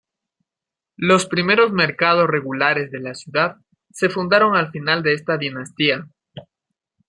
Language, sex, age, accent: Spanish, male, 19-29, Andino-Pacífico: Colombia, Perú, Ecuador, oeste de Bolivia y Venezuela andina